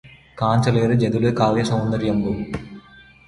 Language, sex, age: Telugu, male, under 19